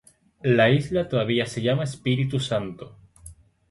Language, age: Spanish, 19-29